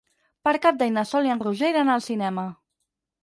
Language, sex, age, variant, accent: Catalan, female, 19-29, Central, central